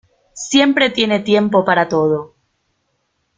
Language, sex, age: Spanish, female, 30-39